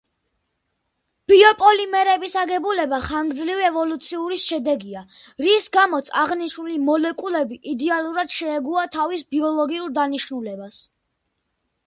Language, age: Georgian, under 19